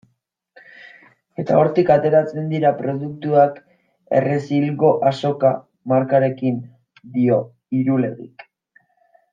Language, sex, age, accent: Basque, male, 19-29, Mendebalekoa (Araba, Bizkaia, Gipuzkoako mendebaleko herri batzuk)